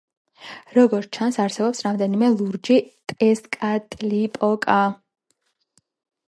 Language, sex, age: Georgian, female, 19-29